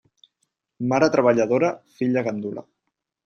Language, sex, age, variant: Catalan, male, 19-29, Central